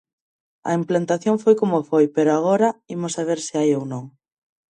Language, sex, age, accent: Galician, female, 19-29, Normativo (estándar)